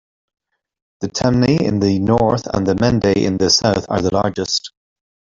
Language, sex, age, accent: English, male, 40-49, Irish English